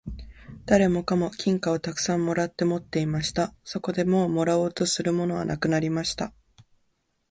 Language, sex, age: Japanese, female, under 19